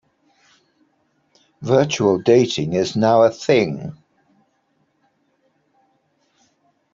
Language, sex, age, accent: English, male, 80-89, England English